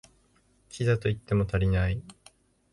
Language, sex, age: Japanese, male, 19-29